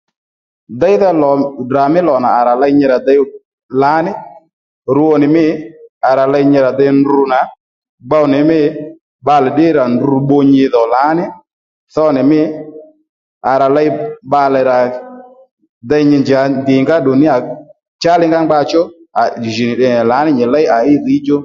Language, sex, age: Lendu, male, 30-39